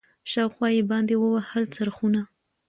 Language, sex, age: Pashto, female, 19-29